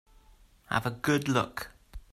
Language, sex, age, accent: English, male, 50-59, Welsh English